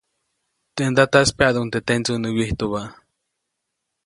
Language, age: Copainalá Zoque, 19-29